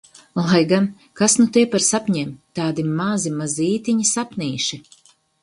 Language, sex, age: Latvian, female, 50-59